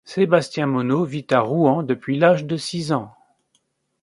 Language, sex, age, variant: French, male, 60-69, Français de métropole